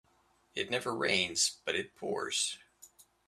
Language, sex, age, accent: English, male, 50-59, United States English